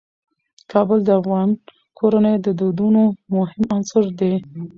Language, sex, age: Pashto, female, 19-29